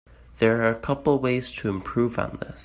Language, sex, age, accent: English, male, under 19, United States English